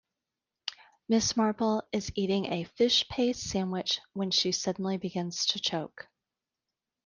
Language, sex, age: English, female, 40-49